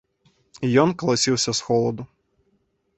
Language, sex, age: Belarusian, male, 19-29